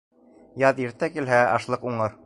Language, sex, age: Bashkir, male, 19-29